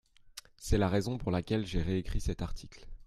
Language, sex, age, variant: French, male, 30-39, Français de métropole